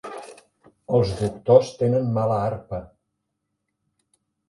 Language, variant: Catalan, Central